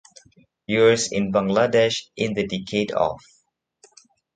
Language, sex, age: English, male, 19-29